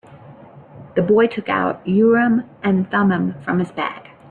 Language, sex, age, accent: English, female, 50-59, United States English